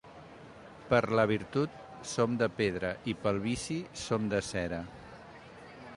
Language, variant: Catalan, Central